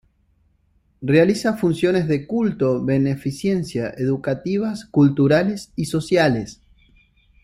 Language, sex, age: Spanish, male, 30-39